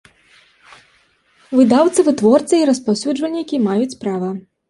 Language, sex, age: Belarusian, female, 19-29